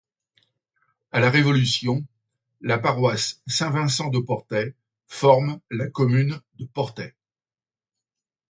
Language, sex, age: French, male, 70-79